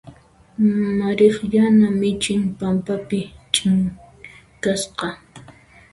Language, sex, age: Puno Quechua, female, 19-29